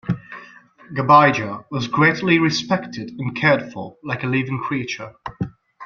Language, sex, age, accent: English, male, 19-29, United States English